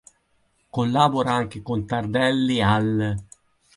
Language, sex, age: Italian, male, 50-59